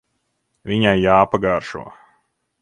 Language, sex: Latvian, male